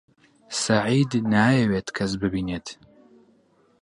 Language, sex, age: Central Kurdish, male, 19-29